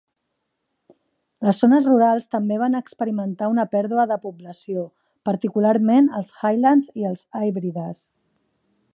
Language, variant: Catalan, Central